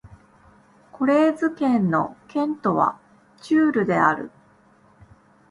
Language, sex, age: Japanese, female, 40-49